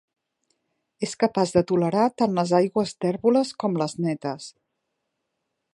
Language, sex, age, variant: Catalan, female, 40-49, Central